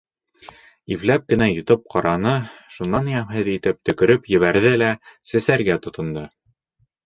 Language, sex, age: Bashkir, male, under 19